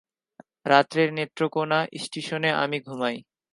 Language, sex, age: Bengali, male, 19-29